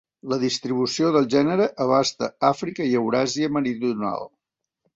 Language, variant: Catalan, Central